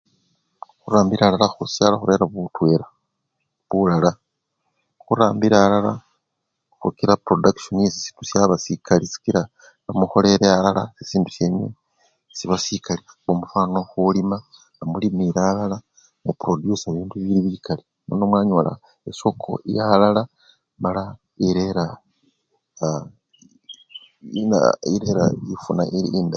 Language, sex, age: Luyia, male, 50-59